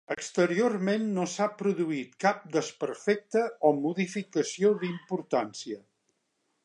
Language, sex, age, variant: Catalan, male, 70-79, Central